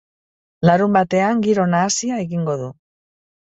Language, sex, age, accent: Basque, female, 50-59, Mendebalekoa (Araba, Bizkaia, Gipuzkoako mendebaleko herri batzuk)